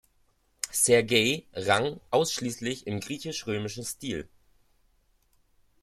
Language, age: German, 30-39